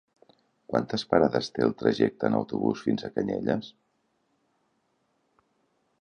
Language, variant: Catalan, Nord-Occidental